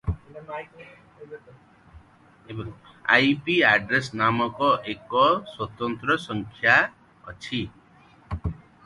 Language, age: Odia, 50-59